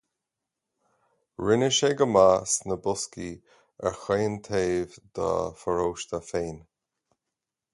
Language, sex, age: Irish, male, 40-49